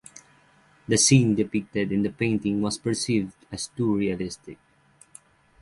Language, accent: English, United States English; Filipino